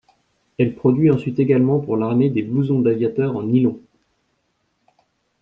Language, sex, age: French, male, 30-39